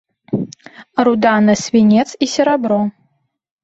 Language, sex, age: Belarusian, female, 30-39